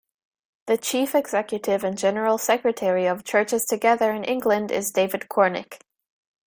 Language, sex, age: English, female, 19-29